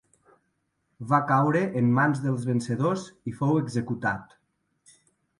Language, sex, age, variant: Catalan, male, 30-39, Nord-Occidental